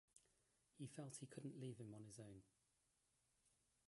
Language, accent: English, England English